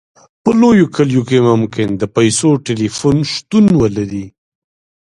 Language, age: Pashto, 30-39